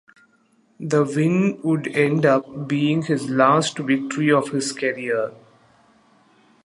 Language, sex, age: English, male, 30-39